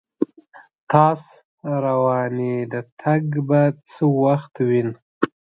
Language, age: Pashto, 19-29